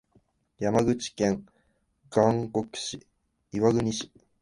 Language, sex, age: Japanese, male, 19-29